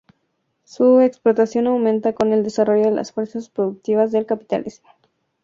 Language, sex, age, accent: Spanish, female, 19-29, México